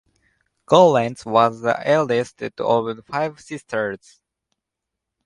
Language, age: English, under 19